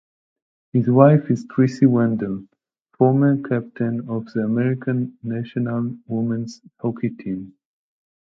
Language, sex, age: English, male, 30-39